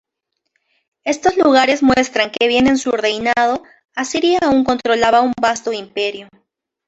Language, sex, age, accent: Spanish, female, 19-29, Andino-Pacífico: Colombia, Perú, Ecuador, oeste de Bolivia y Venezuela andina